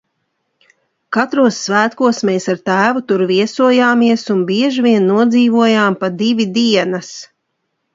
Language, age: Latvian, 40-49